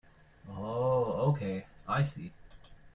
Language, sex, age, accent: English, male, 30-39, Canadian English